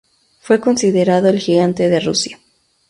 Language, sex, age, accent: Spanish, female, 30-39, México